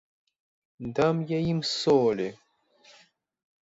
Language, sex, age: Ukrainian, male, 19-29